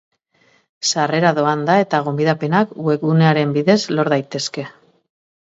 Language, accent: Basque, Mendebalekoa (Araba, Bizkaia, Gipuzkoako mendebaleko herri batzuk)